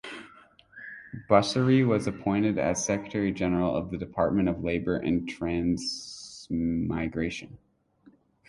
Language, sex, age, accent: English, male, 19-29, United States English